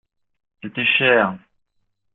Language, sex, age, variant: French, male, 30-39, Français de métropole